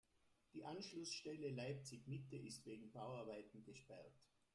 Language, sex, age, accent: German, male, 70-79, Österreichisches Deutsch